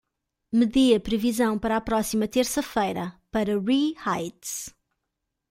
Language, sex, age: Portuguese, female, 30-39